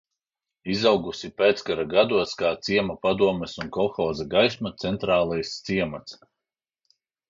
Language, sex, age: Latvian, male, 40-49